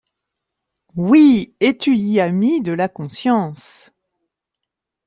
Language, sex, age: French, female, 40-49